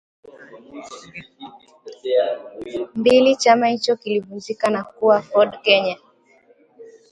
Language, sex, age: Swahili, female, 19-29